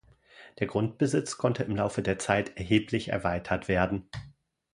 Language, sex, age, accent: German, male, 40-49, Deutschland Deutsch